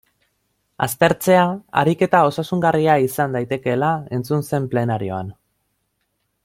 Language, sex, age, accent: Basque, male, 19-29, Mendebalekoa (Araba, Bizkaia, Gipuzkoako mendebaleko herri batzuk)